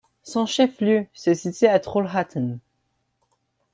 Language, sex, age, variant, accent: French, male, 19-29, Français d'Amérique du Nord, Français du Canada